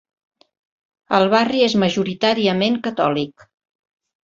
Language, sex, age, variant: Catalan, female, 60-69, Central